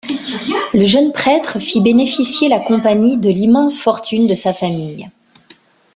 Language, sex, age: French, female, 40-49